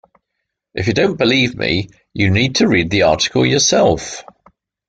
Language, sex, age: English, male, 60-69